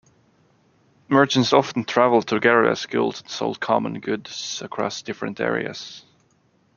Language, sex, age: English, male, 30-39